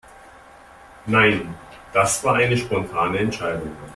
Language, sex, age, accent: German, male, 50-59, Deutschland Deutsch